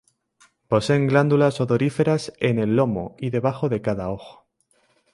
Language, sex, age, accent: Spanish, male, under 19, España: Centro-Sur peninsular (Madrid, Toledo, Castilla-La Mancha)